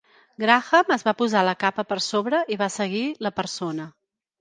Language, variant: Catalan, Central